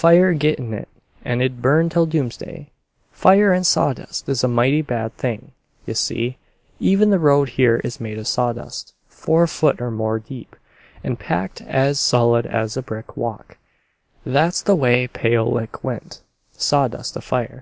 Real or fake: real